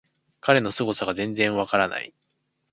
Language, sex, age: Japanese, male, 19-29